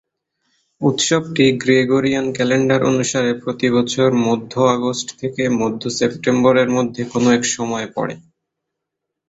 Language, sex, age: Bengali, male, under 19